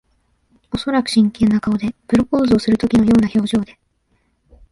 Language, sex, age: Japanese, female, 19-29